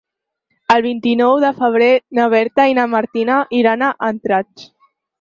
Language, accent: Catalan, nord-oriental